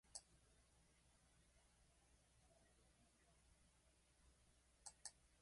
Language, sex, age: Japanese, female, under 19